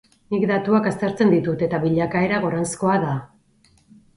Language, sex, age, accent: Basque, female, 40-49, Erdialdekoa edo Nafarra (Gipuzkoa, Nafarroa)